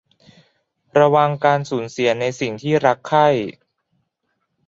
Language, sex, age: Thai, male, 19-29